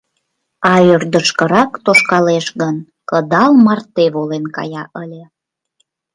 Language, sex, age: Mari, female, 19-29